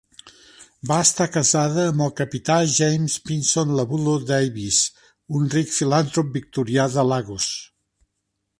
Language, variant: Catalan, Central